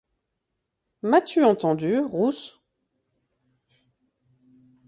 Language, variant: French, Français de métropole